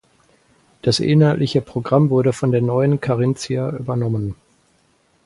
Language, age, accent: German, 60-69, Deutschland Deutsch